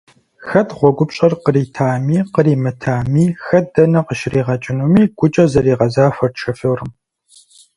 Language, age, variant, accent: Kabardian, 19-29, Адыгэбзэ (Къэбэрдей, Кирил, псоми зэдай), Джылэхъстэней (Gilahsteney)